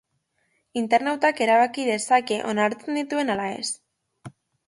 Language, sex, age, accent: Basque, female, under 19, Mendebalekoa (Araba, Bizkaia, Gipuzkoako mendebaleko herri batzuk)